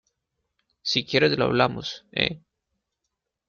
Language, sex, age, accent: Spanish, male, 19-29, Andino-Pacífico: Colombia, Perú, Ecuador, oeste de Bolivia y Venezuela andina